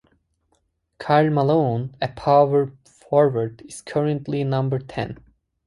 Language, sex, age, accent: English, male, 19-29, United States English